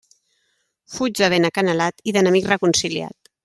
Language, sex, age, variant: Catalan, female, 30-39, Central